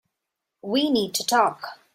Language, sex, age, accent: English, female, 19-29, India and South Asia (India, Pakistan, Sri Lanka)